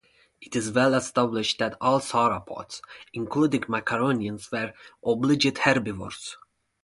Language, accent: English, Turkish English